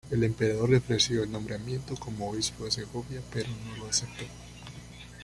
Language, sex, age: Spanish, male, 19-29